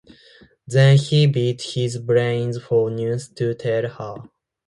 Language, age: English, 19-29